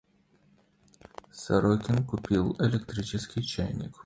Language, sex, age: Russian, male, 19-29